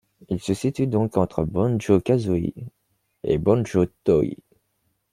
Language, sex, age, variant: French, male, 19-29, Français de métropole